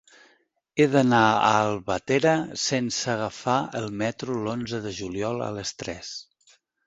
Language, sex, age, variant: Catalan, male, 50-59, Central